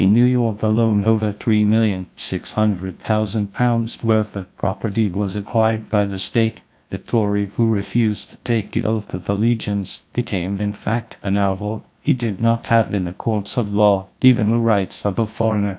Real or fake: fake